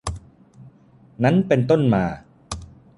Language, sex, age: Thai, male, 40-49